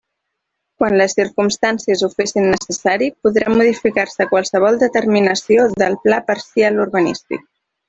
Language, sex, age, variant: Catalan, female, 19-29, Central